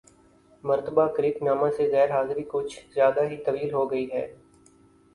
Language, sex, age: Urdu, male, 19-29